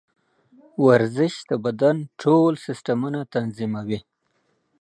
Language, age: Pashto, 40-49